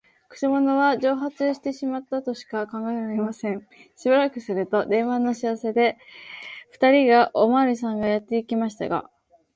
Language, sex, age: Japanese, female, 19-29